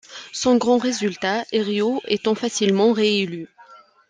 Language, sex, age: French, female, 19-29